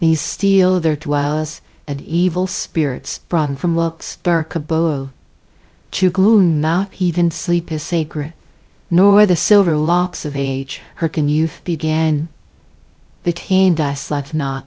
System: TTS, VITS